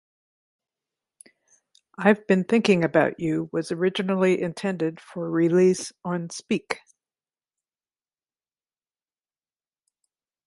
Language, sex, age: English, female, 60-69